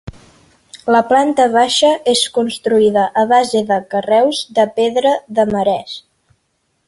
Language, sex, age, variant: Catalan, female, under 19, Central